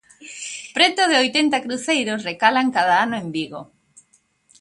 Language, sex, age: Galician, male, 50-59